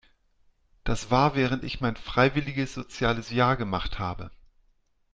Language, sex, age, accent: German, male, 40-49, Deutschland Deutsch